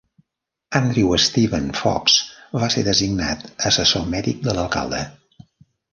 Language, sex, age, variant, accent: Catalan, male, 70-79, Central, central